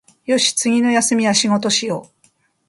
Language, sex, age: Japanese, female, 50-59